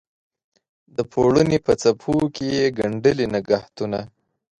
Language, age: Pashto, 19-29